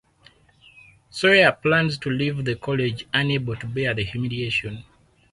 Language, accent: English, Southern African (South Africa, Zimbabwe, Namibia)